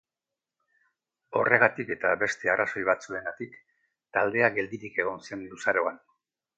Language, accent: Basque, Mendebalekoa (Araba, Bizkaia, Gipuzkoako mendebaleko herri batzuk)